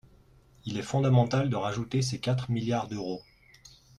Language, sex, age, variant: French, male, 40-49, Français de métropole